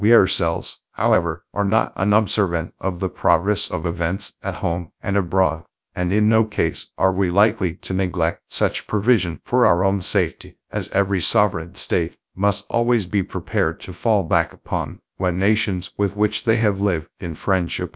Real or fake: fake